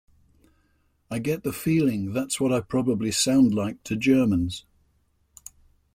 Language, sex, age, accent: English, male, 70-79, England English